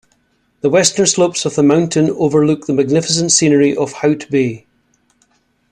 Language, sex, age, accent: English, male, 60-69, Scottish English